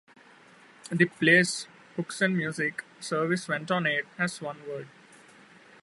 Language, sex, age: English, male, 19-29